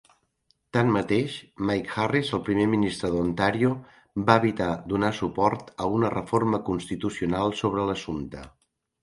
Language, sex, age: Catalan, male, 60-69